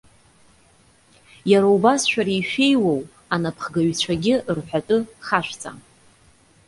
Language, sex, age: Abkhazian, female, 30-39